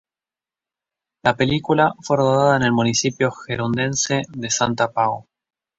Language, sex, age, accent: Spanish, male, 19-29, Rioplatense: Argentina, Uruguay, este de Bolivia, Paraguay